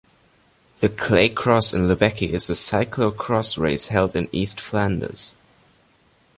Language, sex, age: English, male, under 19